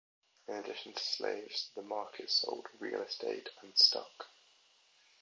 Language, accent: English, England English